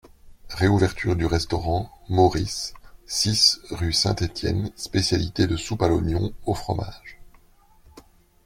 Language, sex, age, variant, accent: French, male, 40-49, Français d'Europe, Français de Belgique